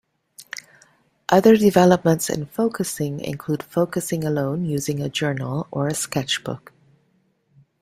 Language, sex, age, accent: English, female, 50-59, Canadian English